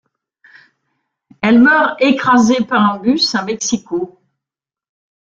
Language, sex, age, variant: French, female, 60-69, Français de métropole